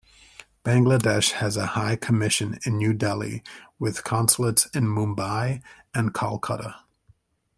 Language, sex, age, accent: English, male, 30-39, United States English